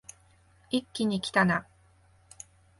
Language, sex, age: Japanese, female, 30-39